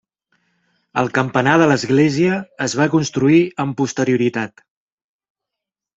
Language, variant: Catalan, Central